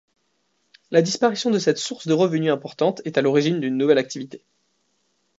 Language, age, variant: French, 19-29, Français de métropole